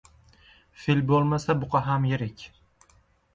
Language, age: Uzbek, 19-29